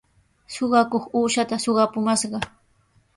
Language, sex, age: Sihuas Ancash Quechua, female, 19-29